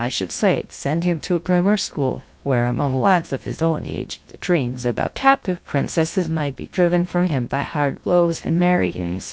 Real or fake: fake